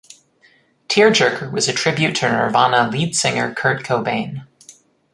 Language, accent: English, United States English